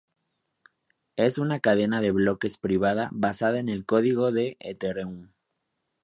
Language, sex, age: Spanish, male, 19-29